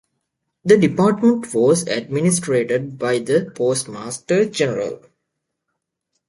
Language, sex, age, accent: English, male, 19-29, United States English